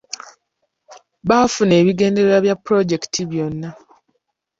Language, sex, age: Ganda, female, 19-29